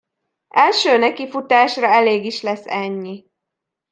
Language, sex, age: Hungarian, female, 19-29